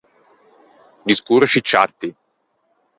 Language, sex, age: Ligurian, male, 30-39